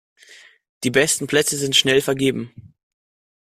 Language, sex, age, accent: German, male, under 19, Deutschland Deutsch